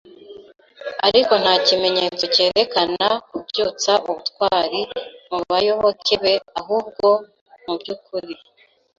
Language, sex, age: Kinyarwanda, female, 19-29